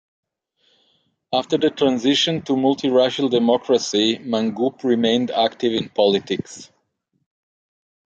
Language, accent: English, United States English